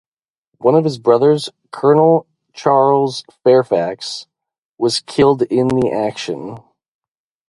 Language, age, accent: English, 19-29, United States English; midwest